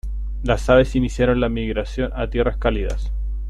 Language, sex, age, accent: Spanish, male, 30-39, Chileno: Chile, Cuyo